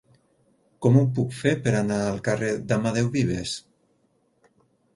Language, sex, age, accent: Catalan, male, 50-59, valencià